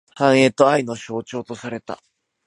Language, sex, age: Japanese, male, 19-29